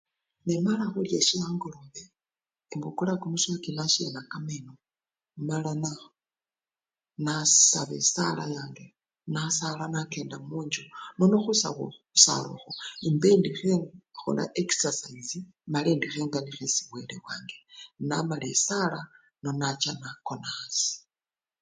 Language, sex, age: Luyia, female, 50-59